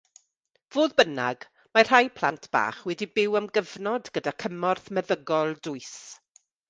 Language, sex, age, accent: Welsh, female, 40-49, Y Deyrnas Unedig Cymraeg